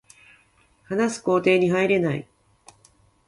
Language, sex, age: Japanese, female, 40-49